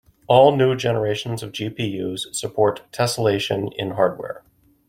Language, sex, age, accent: English, male, 30-39, United States English